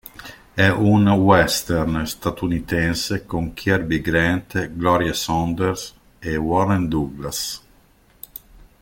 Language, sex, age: Italian, male, 50-59